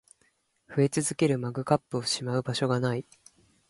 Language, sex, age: Japanese, male, 19-29